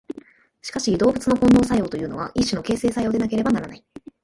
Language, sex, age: Japanese, male, 19-29